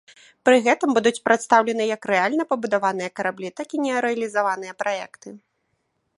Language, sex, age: Belarusian, female, 19-29